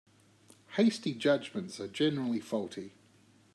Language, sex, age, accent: English, male, 30-39, Australian English